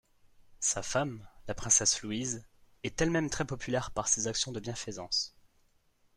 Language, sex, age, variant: French, male, 19-29, Français de métropole